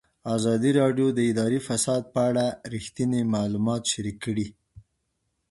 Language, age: Pashto, 30-39